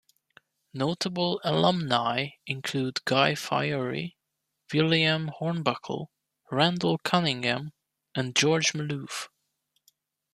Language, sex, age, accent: English, male, 30-39, United States English